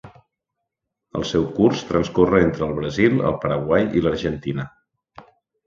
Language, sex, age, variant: Catalan, male, 40-49, Central